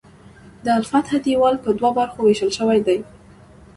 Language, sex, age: Pashto, female, 19-29